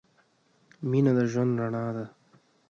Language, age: Pashto, 19-29